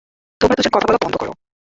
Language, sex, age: Bengali, female, 19-29